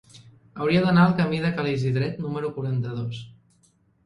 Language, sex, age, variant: Catalan, female, 30-39, Central